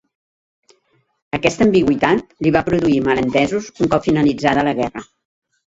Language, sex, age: Catalan, female, 60-69